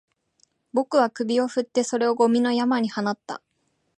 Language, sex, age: Japanese, female, 19-29